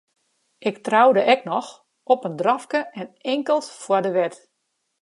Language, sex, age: Western Frisian, female, 40-49